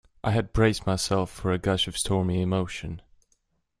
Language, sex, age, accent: English, male, 30-39, United States English